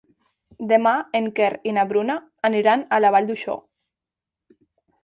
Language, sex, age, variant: Catalan, female, 19-29, Nord-Occidental